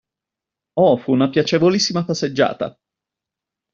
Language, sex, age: Italian, male, 50-59